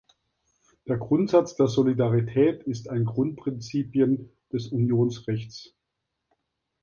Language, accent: German, Deutschland Deutsch; Süddeutsch